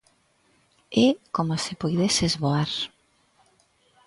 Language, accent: Galician, Central (gheada)